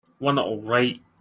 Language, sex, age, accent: English, male, 19-29, Scottish English